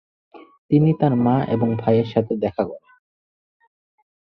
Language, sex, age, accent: Bengali, male, 19-29, প্রমিত বাংলা